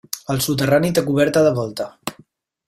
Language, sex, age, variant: Catalan, male, 30-39, Central